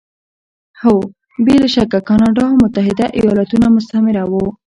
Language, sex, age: Pashto, female, under 19